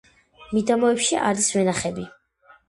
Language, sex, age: Georgian, female, 19-29